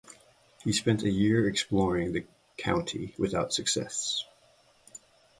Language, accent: English, United States English